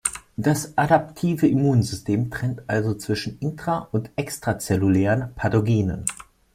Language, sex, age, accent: German, male, 19-29, Deutschland Deutsch